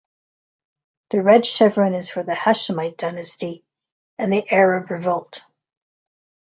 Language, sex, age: English, female, 60-69